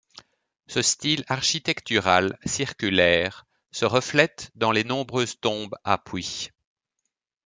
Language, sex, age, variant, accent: French, male, 40-49, Français d'Europe, Français de Belgique